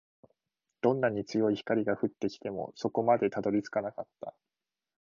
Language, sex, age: Japanese, male, 19-29